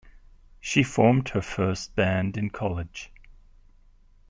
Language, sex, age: English, male, 40-49